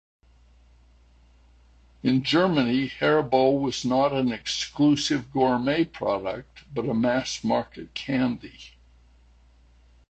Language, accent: English, United States English